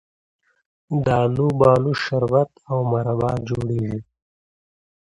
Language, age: Pashto, 30-39